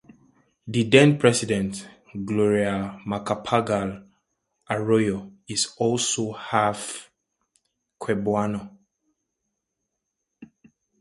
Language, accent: English, Southern African (South Africa, Zimbabwe, Namibia)